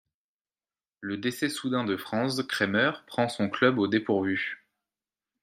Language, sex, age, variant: French, male, 19-29, Français de métropole